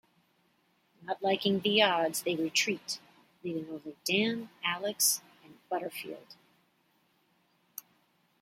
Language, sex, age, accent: English, female, 50-59, United States English